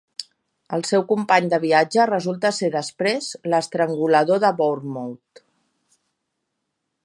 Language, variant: Catalan, Central